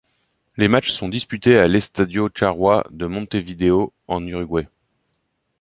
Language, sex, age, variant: French, male, 30-39, Français de métropole